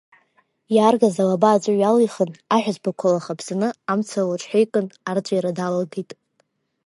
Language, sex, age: Abkhazian, female, 19-29